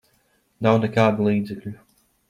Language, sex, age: Latvian, male, 19-29